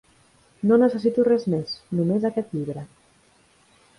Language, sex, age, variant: Catalan, female, 19-29, Central